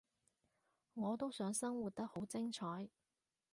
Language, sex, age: Cantonese, female, 30-39